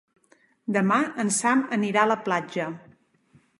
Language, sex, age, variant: Catalan, female, 40-49, Central